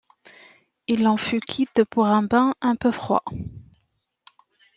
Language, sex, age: French, female, 30-39